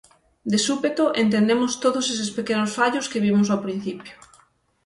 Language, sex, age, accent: Galician, female, 19-29, Oriental (común en zona oriental); Normativo (estándar)